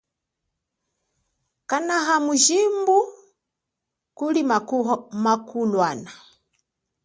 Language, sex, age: Chokwe, female, 30-39